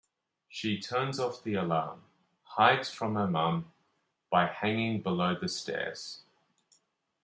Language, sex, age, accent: English, male, 30-39, Australian English